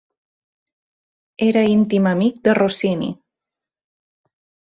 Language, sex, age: Catalan, female, 30-39